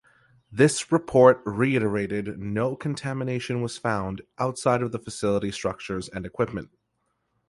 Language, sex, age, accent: English, male, 19-29, Canadian English